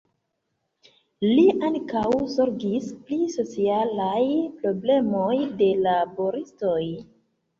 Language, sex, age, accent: Esperanto, female, 19-29, Internacia